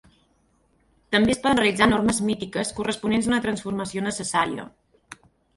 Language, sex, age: Catalan, female, 50-59